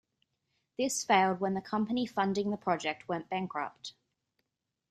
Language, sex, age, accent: English, female, 19-29, Australian English